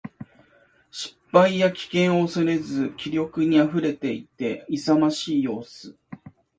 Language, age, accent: Japanese, 50-59, 標準語